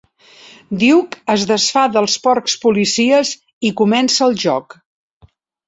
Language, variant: Catalan, Central